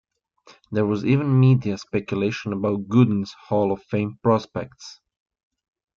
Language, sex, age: English, male, 19-29